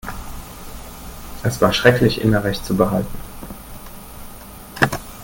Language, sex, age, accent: German, male, 40-49, Deutschland Deutsch